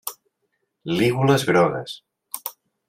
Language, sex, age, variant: Catalan, male, 40-49, Central